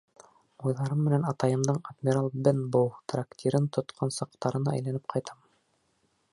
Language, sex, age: Bashkir, male, 30-39